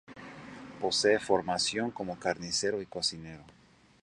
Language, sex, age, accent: Spanish, male, 30-39, México